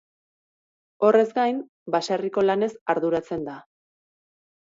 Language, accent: Basque, Erdialdekoa edo Nafarra (Gipuzkoa, Nafarroa)